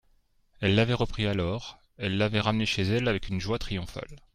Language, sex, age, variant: French, male, 40-49, Français de métropole